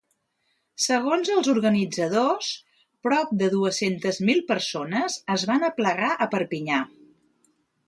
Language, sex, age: Catalan, female, 60-69